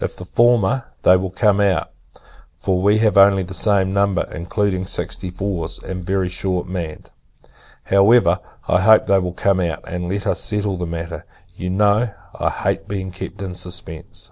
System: none